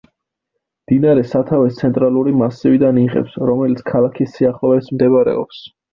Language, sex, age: Georgian, male, 19-29